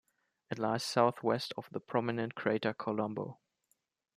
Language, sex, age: English, male, 19-29